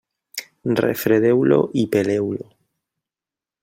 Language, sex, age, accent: Catalan, male, 19-29, valencià